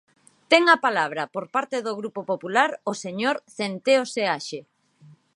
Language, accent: Galician, Normativo (estándar); Neofalante